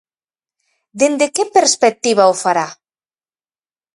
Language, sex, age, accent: Galician, female, 40-49, Atlántico (seseo e gheada)